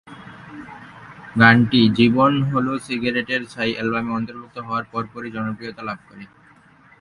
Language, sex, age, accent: Bengali, male, 19-29, fluent